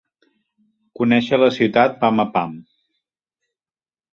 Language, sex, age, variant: Catalan, male, 40-49, Central